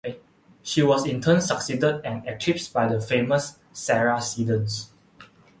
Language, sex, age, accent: English, male, 19-29, Malaysian English